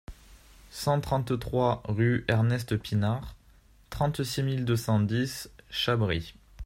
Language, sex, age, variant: French, male, 19-29, Français de métropole